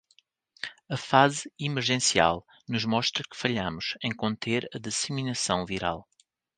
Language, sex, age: Portuguese, male, 40-49